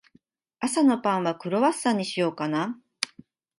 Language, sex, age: Japanese, female, 40-49